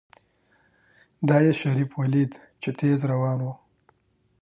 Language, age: Pashto, 19-29